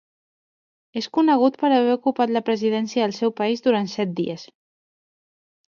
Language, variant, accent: Catalan, Central, central